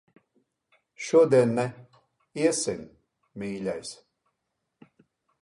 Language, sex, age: Latvian, male, 50-59